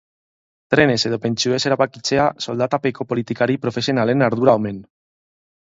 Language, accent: Basque, Mendebalekoa (Araba, Bizkaia, Gipuzkoako mendebaleko herri batzuk)